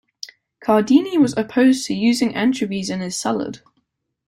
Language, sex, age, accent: English, male, under 19, England English